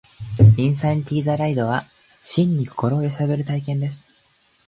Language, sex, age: Japanese, male, 19-29